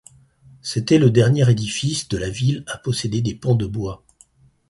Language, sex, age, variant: French, male, 60-69, Français de métropole